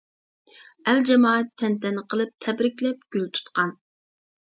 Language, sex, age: Uyghur, female, 19-29